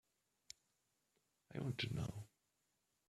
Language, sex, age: English, male, 19-29